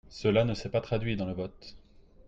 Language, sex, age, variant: French, male, 30-39, Français de métropole